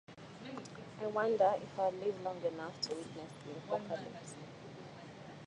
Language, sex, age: English, female, 19-29